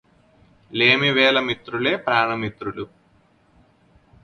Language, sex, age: Telugu, male, 19-29